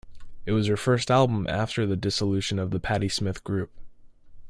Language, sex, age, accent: English, male, under 19, United States English